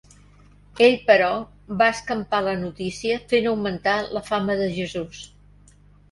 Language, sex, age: Catalan, female, 70-79